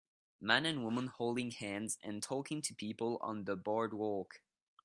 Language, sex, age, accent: English, male, under 19, United States English